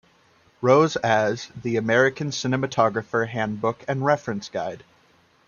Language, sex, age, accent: English, male, 19-29, United States English